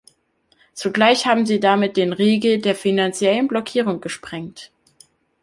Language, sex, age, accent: German, male, under 19, Deutschland Deutsch